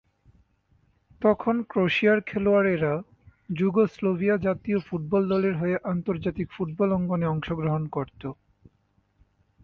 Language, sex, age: Bengali, male, 19-29